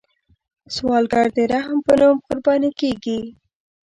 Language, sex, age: Pashto, female, under 19